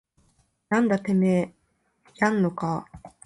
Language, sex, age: Japanese, female, 19-29